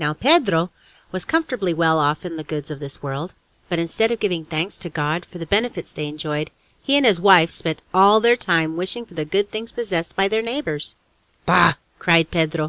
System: none